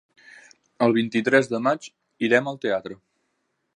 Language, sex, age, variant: Catalan, male, 19-29, Nord-Occidental